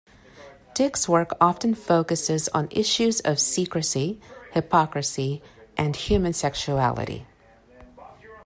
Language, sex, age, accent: English, female, 40-49, United States English